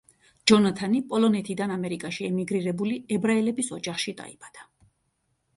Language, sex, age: Georgian, female, 30-39